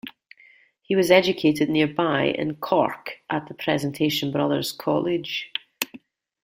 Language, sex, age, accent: English, female, 40-49, Scottish English